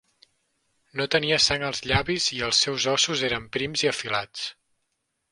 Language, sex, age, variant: Catalan, male, 30-39, Central